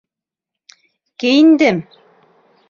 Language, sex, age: Bashkir, female, 19-29